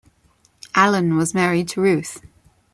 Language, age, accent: English, 19-29, Filipino